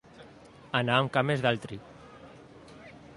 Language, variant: Catalan, Central